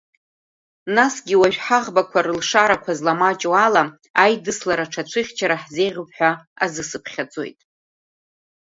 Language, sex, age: Abkhazian, female, 30-39